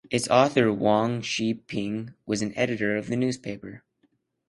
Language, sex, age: English, male, under 19